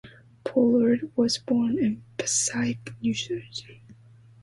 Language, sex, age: English, female, under 19